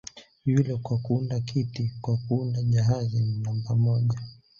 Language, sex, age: Swahili, male, 30-39